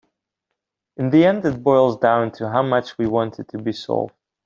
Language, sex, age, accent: English, male, 19-29, England English